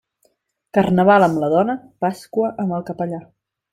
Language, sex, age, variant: Catalan, female, 19-29, Nord-Occidental